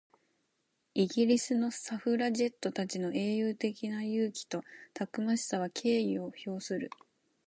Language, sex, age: Japanese, female, 19-29